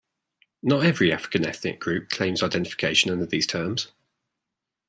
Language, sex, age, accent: English, male, 30-39, England English